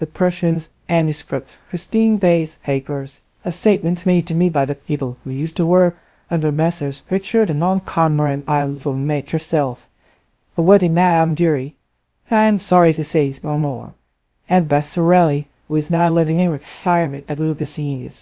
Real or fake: fake